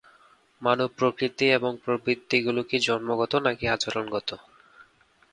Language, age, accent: Bengali, 19-29, প্রমিত